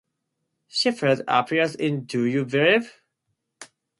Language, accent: English, United States English